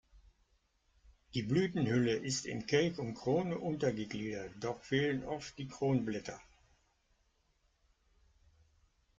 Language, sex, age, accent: German, male, 70-79, Deutschland Deutsch